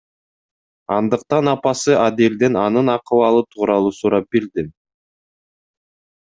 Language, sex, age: Kyrgyz, male, 19-29